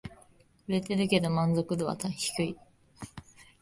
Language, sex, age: Japanese, female, 19-29